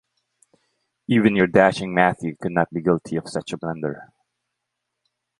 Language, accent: English, Filipino